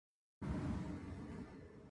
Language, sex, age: Japanese, female, 19-29